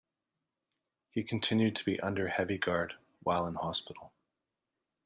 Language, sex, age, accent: English, male, 40-49, Canadian English